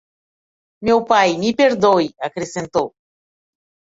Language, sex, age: Portuguese, female, 50-59